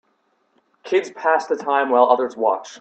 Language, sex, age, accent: English, male, under 19, United States English